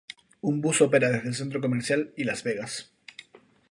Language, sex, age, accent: Spanish, male, 19-29, España: Islas Canarias